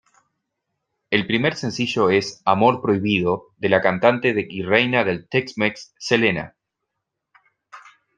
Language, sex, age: Spanish, male, 19-29